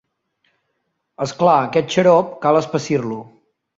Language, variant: Catalan, Central